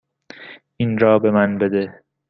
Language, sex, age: Persian, male, 19-29